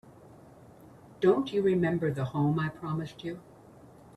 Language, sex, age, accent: English, female, 70-79, United States English